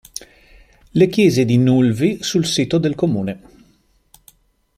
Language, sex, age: Italian, male, 50-59